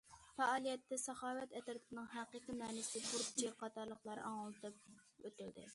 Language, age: Uyghur, 19-29